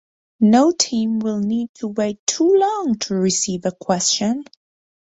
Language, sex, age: English, female, 19-29